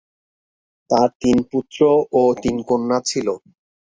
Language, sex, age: Bengali, male, 30-39